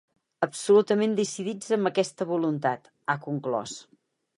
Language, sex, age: Catalan, female, 60-69